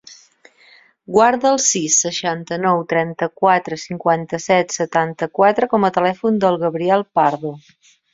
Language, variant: Catalan, Central